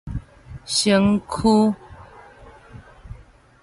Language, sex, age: Min Nan Chinese, female, 40-49